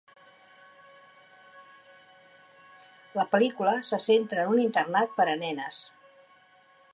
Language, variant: Catalan, Central